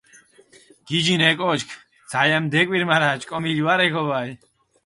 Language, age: Mingrelian, 19-29